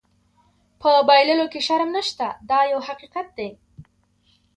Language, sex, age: Pashto, female, under 19